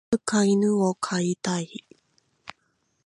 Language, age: Japanese, 19-29